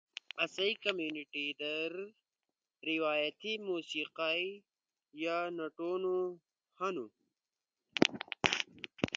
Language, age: Ushojo, under 19